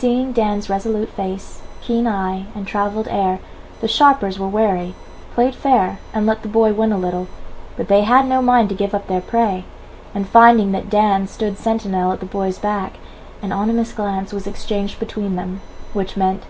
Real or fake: real